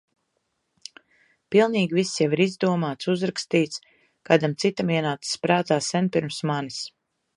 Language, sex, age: Latvian, female, 40-49